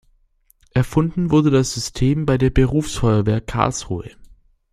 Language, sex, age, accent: German, male, under 19, Deutschland Deutsch